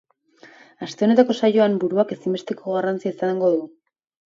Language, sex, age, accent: Basque, female, under 19, Erdialdekoa edo Nafarra (Gipuzkoa, Nafarroa)